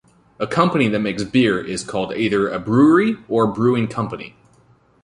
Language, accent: English, United States English